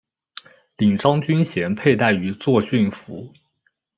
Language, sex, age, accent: Chinese, male, 19-29, 出生地：浙江省